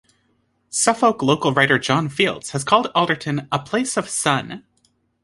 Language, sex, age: English, female, 30-39